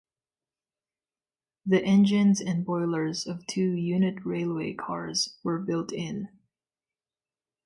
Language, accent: English, United States English; Filipino